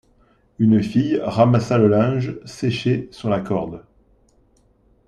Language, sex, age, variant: French, male, 40-49, Français de métropole